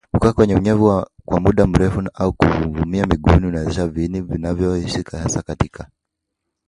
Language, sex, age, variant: Swahili, male, 19-29, Kiswahili cha Bara ya Kenya